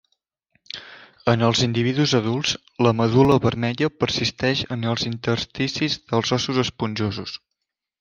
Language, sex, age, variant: Catalan, male, under 19, Central